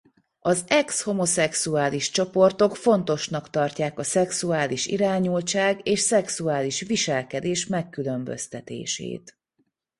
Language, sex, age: Hungarian, female, 30-39